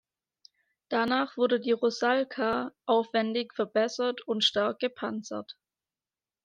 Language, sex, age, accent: German, female, 19-29, Deutschland Deutsch